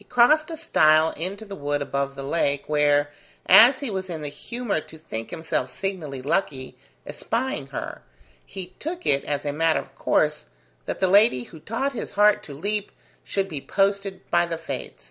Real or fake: real